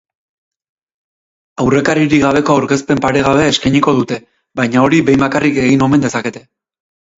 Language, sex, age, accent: Basque, male, 30-39, Erdialdekoa edo Nafarra (Gipuzkoa, Nafarroa)